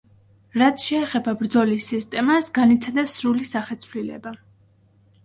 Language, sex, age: Georgian, female, 19-29